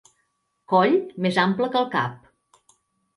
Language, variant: Catalan, Central